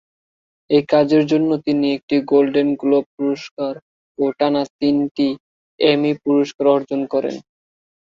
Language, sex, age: Bengali, male, 19-29